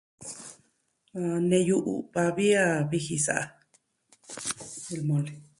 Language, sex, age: Southwestern Tlaxiaco Mixtec, female, 40-49